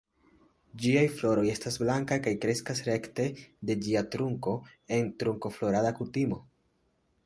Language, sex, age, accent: Esperanto, male, 19-29, Internacia